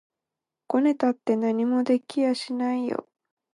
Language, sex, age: Japanese, female, 19-29